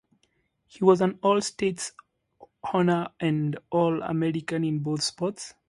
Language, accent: English, England English